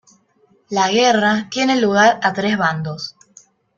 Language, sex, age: Spanish, female, under 19